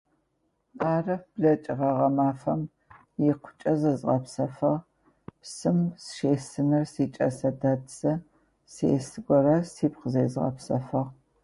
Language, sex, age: Adyghe, female, 50-59